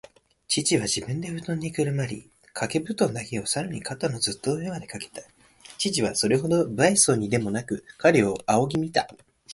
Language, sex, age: Japanese, male, 19-29